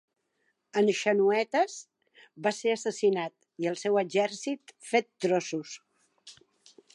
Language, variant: Catalan, Central